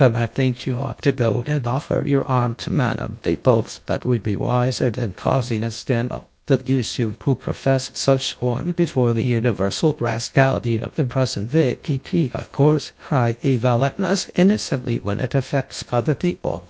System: TTS, GlowTTS